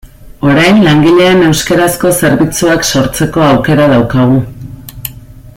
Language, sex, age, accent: Basque, female, 40-49, Erdialdekoa edo Nafarra (Gipuzkoa, Nafarroa)